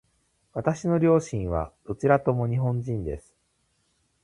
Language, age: Japanese, 30-39